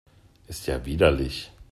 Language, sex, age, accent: German, male, 40-49, Deutschland Deutsch